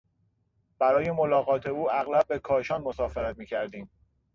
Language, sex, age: Persian, male, 30-39